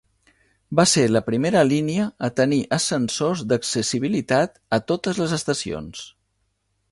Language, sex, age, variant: Catalan, male, 50-59, Central